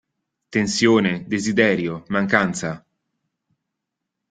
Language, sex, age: Italian, male, 19-29